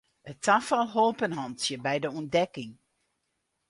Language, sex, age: Western Frisian, female, 60-69